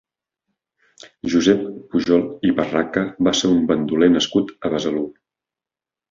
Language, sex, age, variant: Catalan, male, 30-39, Nord-Occidental